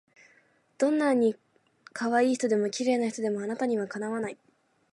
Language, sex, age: Japanese, female, 19-29